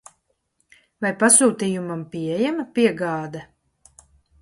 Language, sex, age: Latvian, female, 30-39